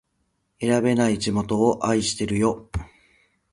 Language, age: Japanese, 30-39